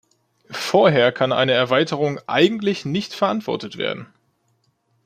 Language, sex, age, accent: German, male, 19-29, Deutschland Deutsch